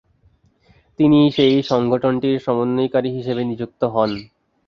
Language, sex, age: Bengali, male, under 19